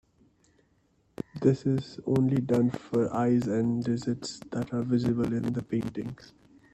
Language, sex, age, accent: English, male, 19-29, India and South Asia (India, Pakistan, Sri Lanka)